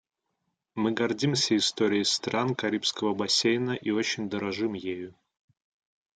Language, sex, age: Russian, male, 30-39